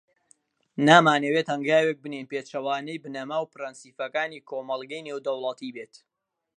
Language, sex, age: Central Kurdish, male, 19-29